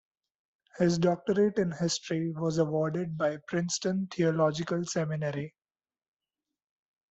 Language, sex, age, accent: English, male, 19-29, India and South Asia (India, Pakistan, Sri Lanka)